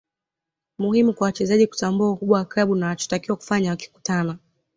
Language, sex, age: Swahili, female, 19-29